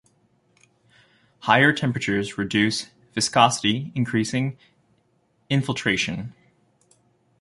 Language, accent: English, United States English